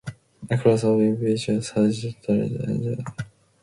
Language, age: English, 19-29